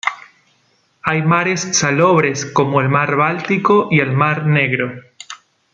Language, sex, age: Spanish, male, 30-39